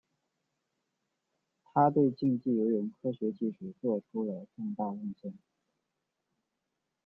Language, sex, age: Chinese, male, 19-29